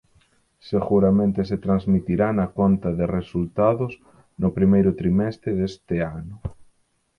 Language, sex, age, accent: Galician, male, 30-39, Atlántico (seseo e gheada)